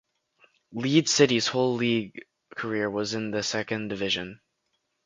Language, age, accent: English, under 19, United States English